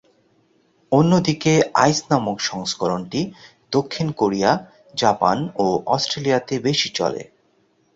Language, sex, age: Bengali, male, 30-39